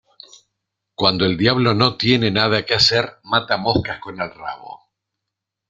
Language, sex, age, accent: Spanish, male, 50-59, Rioplatense: Argentina, Uruguay, este de Bolivia, Paraguay